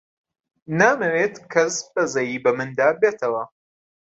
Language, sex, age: Central Kurdish, male, 19-29